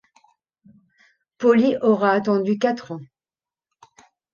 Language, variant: French, Français de métropole